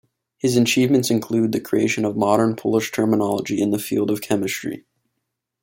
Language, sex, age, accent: English, male, 19-29, Canadian English